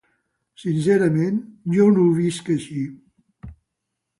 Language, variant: Catalan, Central